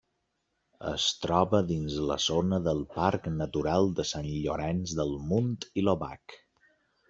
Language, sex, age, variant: Catalan, male, 40-49, Balear